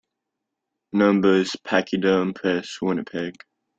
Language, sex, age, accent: English, male, under 19, United States English